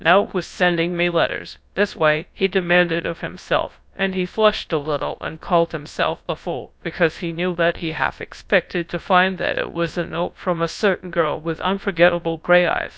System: TTS, GradTTS